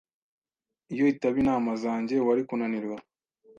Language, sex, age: Kinyarwanda, male, 19-29